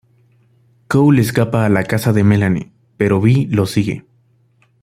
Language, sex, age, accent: Spanish, male, 19-29, América central